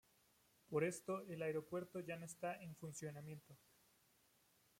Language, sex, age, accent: Spanish, male, 19-29, México